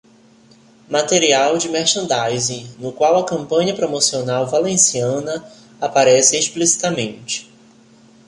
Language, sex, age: Portuguese, male, 30-39